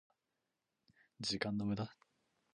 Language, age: Japanese, 19-29